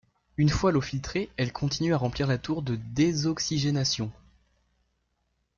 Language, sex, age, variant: French, male, under 19, Français de métropole